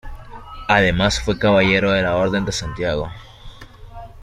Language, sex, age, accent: Spanish, male, 19-29, México